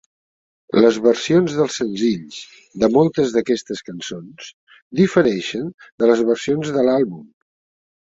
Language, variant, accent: Catalan, Central, central; tarragoní